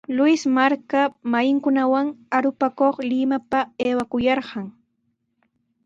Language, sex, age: Sihuas Ancash Quechua, female, 19-29